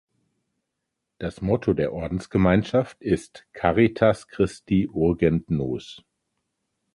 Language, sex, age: German, male, 50-59